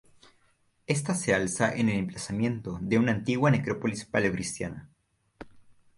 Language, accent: Spanish, Andino-Pacífico: Colombia, Perú, Ecuador, oeste de Bolivia y Venezuela andina